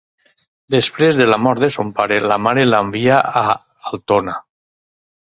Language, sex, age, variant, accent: Catalan, male, 50-59, Valencià meridional, valencià